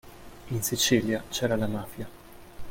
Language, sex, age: Italian, male, 19-29